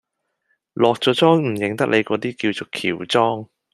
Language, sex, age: Cantonese, male, 19-29